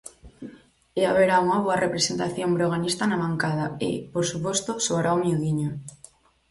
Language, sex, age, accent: Galician, female, 19-29, Normativo (estándar)